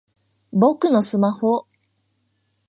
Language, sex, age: Japanese, female, 19-29